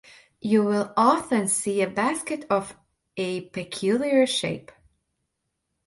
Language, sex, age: English, female, 30-39